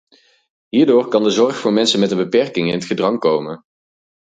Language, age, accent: Dutch, 30-39, Nederlands Nederlands